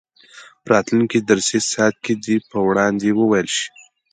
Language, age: Pashto, 19-29